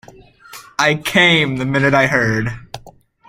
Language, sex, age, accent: English, male, under 19, United States English